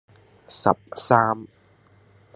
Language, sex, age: Cantonese, male, under 19